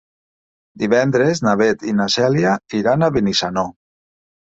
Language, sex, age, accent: Catalan, male, 50-59, valencià